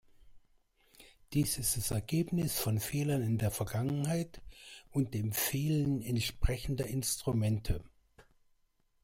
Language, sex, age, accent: German, male, 60-69, Deutschland Deutsch